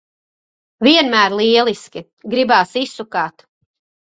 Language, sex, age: Latvian, female, 40-49